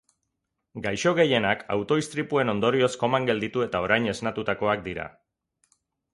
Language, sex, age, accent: Basque, male, 40-49, Mendebalekoa (Araba, Bizkaia, Gipuzkoako mendebaleko herri batzuk)